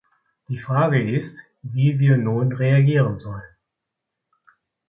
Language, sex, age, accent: German, male, 50-59, Deutschland Deutsch